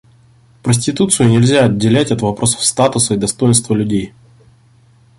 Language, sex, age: Russian, male, 30-39